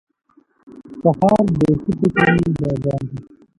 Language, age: Pashto, 19-29